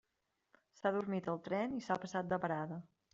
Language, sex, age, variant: Catalan, female, 30-39, Central